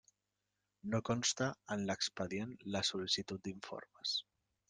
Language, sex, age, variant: Catalan, male, 30-39, Central